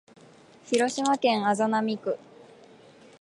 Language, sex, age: Japanese, female, 19-29